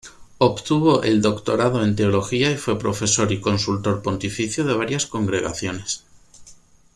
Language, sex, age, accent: Spanish, male, 19-29, España: Sur peninsular (Andalucia, Extremadura, Murcia)